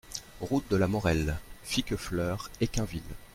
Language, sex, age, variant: French, male, 30-39, Français de métropole